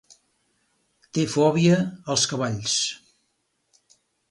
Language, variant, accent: Catalan, Central, central; Empordanès